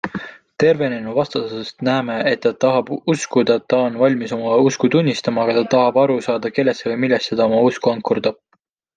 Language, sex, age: Estonian, male, 19-29